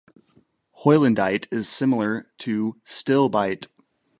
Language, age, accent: English, 19-29, United States English